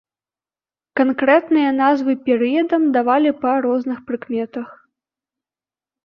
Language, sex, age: Belarusian, female, under 19